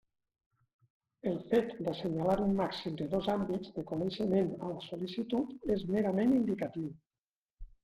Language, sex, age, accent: Catalan, male, 50-59, valencià